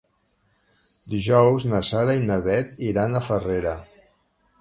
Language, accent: Catalan, Barceloní